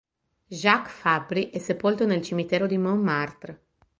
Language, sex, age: Italian, female, 30-39